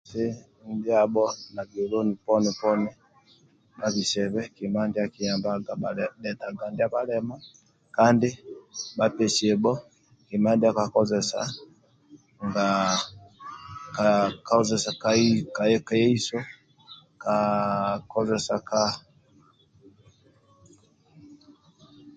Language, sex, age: Amba (Uganda), male, 50-59